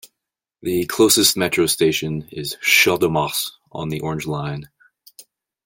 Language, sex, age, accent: English, male, 30-39, United States English